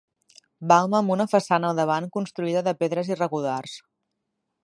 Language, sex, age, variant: Catalan, female, 30-39, Nord-Occidental